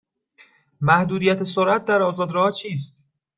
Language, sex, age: Persian, male, 19-29